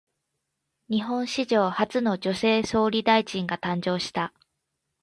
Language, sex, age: Japanese, female, 19-29